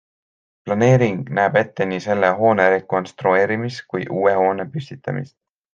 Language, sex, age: Estonian, male, 19-29